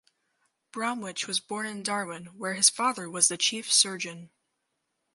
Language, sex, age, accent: English, female, under 19, United States English